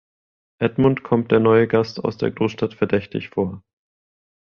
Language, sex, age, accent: German, male, 19-29, Deutschland Deutsch